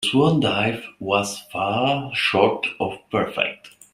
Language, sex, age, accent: English, male, 30-39, Canadian English